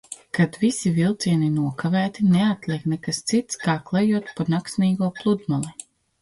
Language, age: Latvian, 30-39